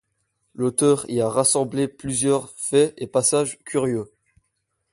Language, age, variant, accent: French, under 19, Français d'Europe, Français de Belgique